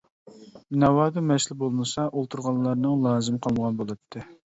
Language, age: Uyghur, 30-39